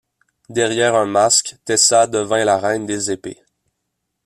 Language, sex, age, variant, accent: French, male, 19-29, Français d'Amérique du Nord, Français du Canada